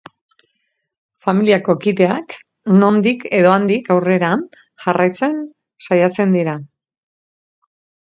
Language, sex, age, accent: Basque, female, 50-59, Mendebalekoa (Araba, Bizkaia, Gipuzkoako mendebaleko herri batzuk)